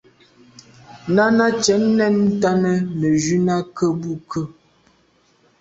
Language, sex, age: Medumba, female, 19-29